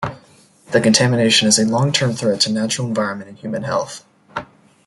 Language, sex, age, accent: English, male, under 19, United States English